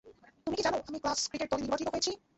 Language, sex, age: Bengali, male, 19-29